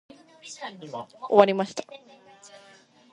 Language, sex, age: Japanese, female, under 19